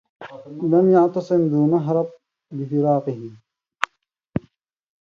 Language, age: Arabic, 19-29